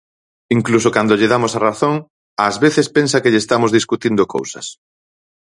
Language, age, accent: Galician, 40-49, Atlántico (seseo e gheada)